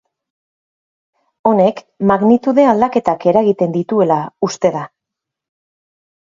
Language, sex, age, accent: Basque, female, 40-49, Erdialdekoa edo Nafarra (Gipuzkoa, Nafarroa)